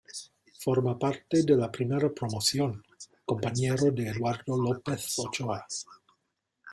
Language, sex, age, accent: Spanish, male, 50-59, España: Centro-Sur peninsular (Madrid, Toledo, Castilla-La Mancha)